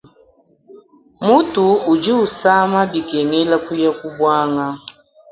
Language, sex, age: Luba-Lulua, female, 19-29